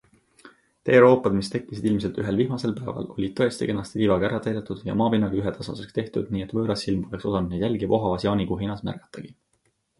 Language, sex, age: Estonian, male, 19-29